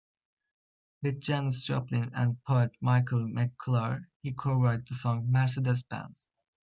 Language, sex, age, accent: English, male, under 19, United States English